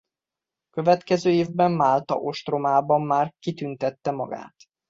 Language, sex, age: Hungarian, male, 30-39